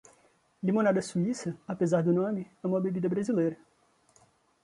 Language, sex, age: Portuguese, male, 19-29